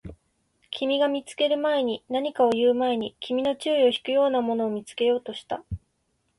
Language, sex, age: Japanese, female, 19-29